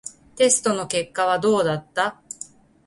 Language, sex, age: Japanese, female, 40-49